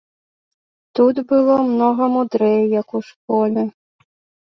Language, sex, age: Belarusian, female, 19-29